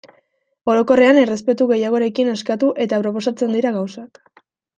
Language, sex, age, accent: Basque, female, 19-29, Mendebalekoa (Araba, Bizkaia, Gipuzkoako mendebaleko herri batzuk)